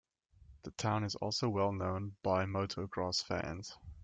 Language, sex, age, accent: English, male, 19-29, United States English